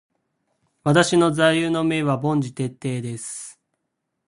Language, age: Japanese, 19-29